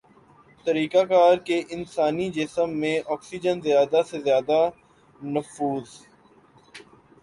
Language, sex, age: Urdu, male, 19-29